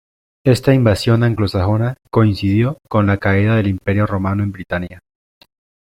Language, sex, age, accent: Spanish, male, 19-29, Andino-Pacífico: Colombia, Perú, Ecuador, oeste de Bolivia y Venezuela andina